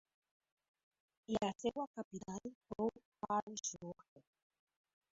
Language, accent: Catalan, valencià